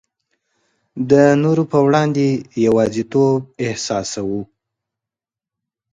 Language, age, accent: Pashto, 19-29, کندهارۍ لهجه